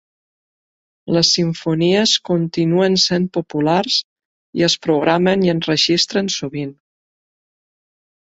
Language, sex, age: Catalan, female, 50-59